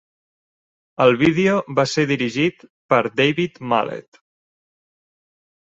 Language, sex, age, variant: Catalan, male, 19-29, Central